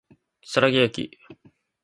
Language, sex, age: Japanese, male, 19-29